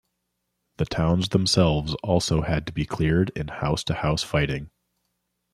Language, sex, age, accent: English, male, 30-39, United States English